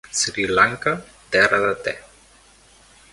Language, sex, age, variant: Catalan, male, 19-29, Central